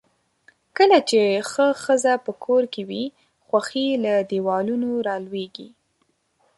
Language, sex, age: Pashto, female, 19-29